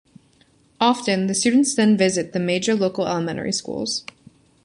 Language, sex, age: English, female, 19-29